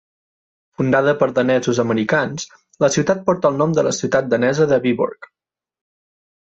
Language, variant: Catalan, Central